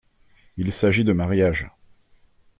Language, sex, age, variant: French, male, 30-39, Français de métropole